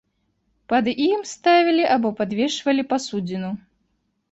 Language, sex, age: Belarusian, female, 19-29